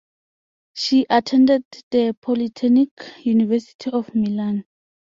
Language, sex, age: English, female, 19-29